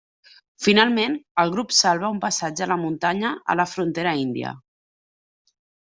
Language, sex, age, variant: Catalan, female, 30-39, Central